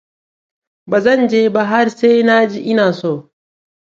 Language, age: Hausa, 19-29